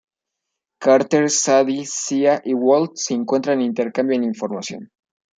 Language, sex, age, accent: Spanish, male, under 19, México